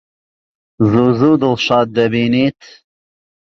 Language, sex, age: Central Kurdish, male, 30-39